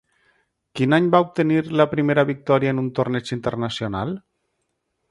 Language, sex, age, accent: Catalan, male, 30-39, valencià